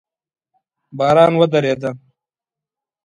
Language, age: Pashto, 19-29